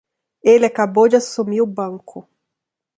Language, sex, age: Portuguese, female, 40-49